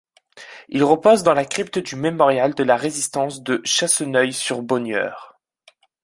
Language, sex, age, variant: French, male, 19-29, Français de métropole